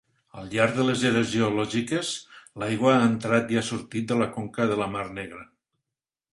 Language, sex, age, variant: Catalan, male, 50-59, Nord-Occidental